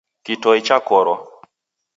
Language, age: Taita, 19-29